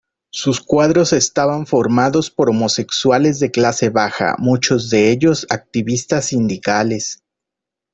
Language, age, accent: Spanish, 30-39, México